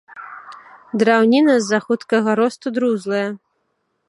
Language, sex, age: Belarusian, female, 30-39